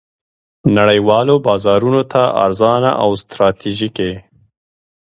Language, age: Pashto, 30-39